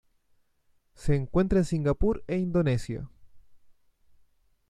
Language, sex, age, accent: Spanish, male, 19-29, Chileno: Chile, Cuyo